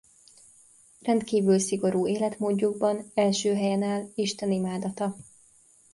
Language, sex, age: Hungarian, female, 19-29